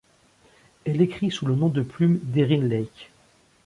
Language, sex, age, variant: French, male, 50-59, Français de métropole